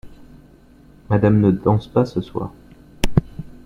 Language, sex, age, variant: French, male, 19-29, Français de métropole